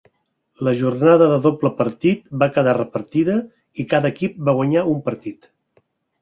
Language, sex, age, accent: Catalan, male, 60-69, Català central